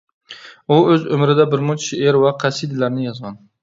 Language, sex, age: Uyghur, male, 30-39